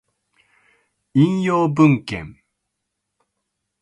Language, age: Japanese, 50-59